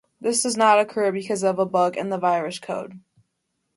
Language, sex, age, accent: English, female, under 19, United States English